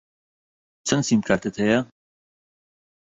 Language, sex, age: Central Kurdish, male, 19-29